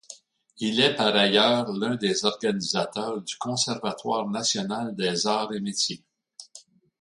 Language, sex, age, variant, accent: French, male, 70-79, Français d'Amérique du Nord, Français du Canada